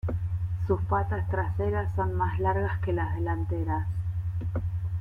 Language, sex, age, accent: Spanish, female, 40-49, Rioplatense: Argentina, Uruguay, este de Bolivia, Paraguay